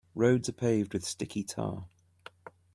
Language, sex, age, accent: English, male, 30-39, England English